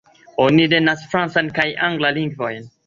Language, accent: Esperanto, Internacia